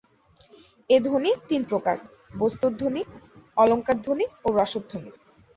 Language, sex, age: Bengali, female, 19-29